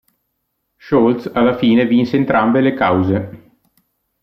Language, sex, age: Italian, male, 30-39